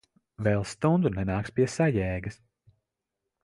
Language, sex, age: Latvian, male, 19-29